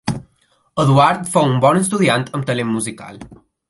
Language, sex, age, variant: Catalan, male, under 19, Balear